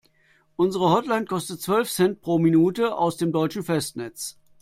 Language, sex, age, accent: German, male, 50-59, Deutschland Deutsch